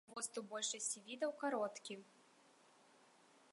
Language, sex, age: Belarusian, female, 19-29